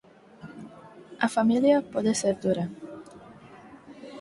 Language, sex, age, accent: Galician, female, 19-29, Neofalante